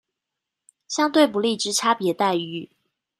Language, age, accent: Chinese, 19-29, 出生地：臺北市